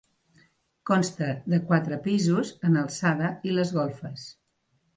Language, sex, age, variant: Catalan, female, 60-69, Central